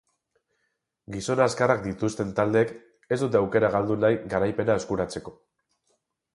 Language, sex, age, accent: Basque, male, 40-49, Mendebalekoa (Araba, Bizkaia, Gipuzkoako mendebaleko herri batzuk)